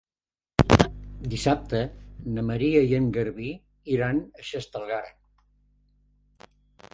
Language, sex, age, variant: Catalan, male, 80-89, Central